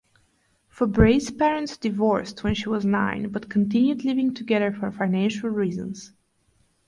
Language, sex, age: English, female, 19-29